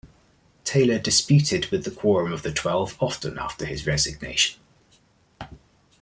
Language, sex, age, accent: English, male, 40-49, England English